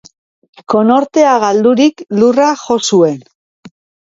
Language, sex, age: Basque, female, 50-59